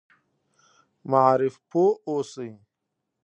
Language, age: Pashto, 30-39